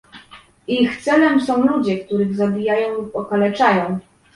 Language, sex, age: Polish, female, 19-29